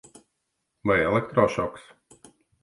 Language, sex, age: Latvian, male, 40-49